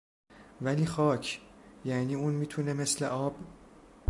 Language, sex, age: Persian, male, 30-39